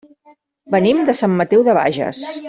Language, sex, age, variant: Catalan, female, 40-49, Central